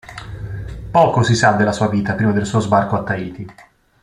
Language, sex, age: Italian, male, 19-29